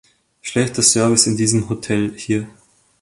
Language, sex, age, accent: German, male, 19-29, Österreichisches Deutsch